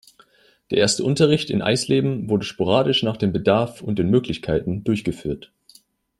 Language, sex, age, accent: German, male, 19-29, Deutschland Deutsch